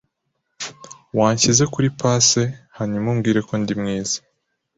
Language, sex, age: Kinyarwanda, male, 40-49